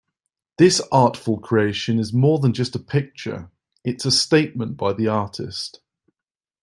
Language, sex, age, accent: English, male, 30-39, England English